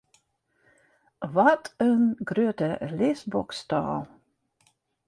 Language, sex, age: Western Frisian, female, 60-69